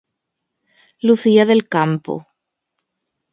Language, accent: Galician, Normativo (estándar)